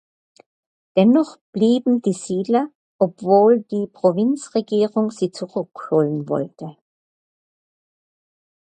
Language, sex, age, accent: German, female, 60-69, Österreichisches Deutsch